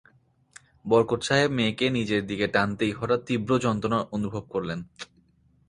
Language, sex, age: Bengali, female, 19-29